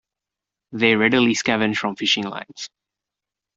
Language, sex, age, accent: English, male, 19-29, Australian English